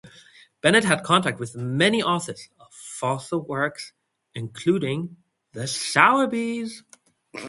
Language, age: English, 19-29